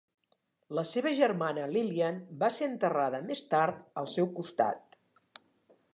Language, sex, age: Catalan, female, 60-69